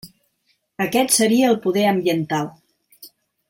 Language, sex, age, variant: Catalan, female, 60-69, Central